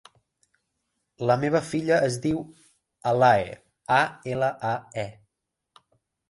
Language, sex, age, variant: Catalan, male, 19-29, Central